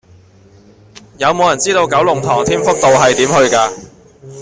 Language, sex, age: Cantonese, male, 30-39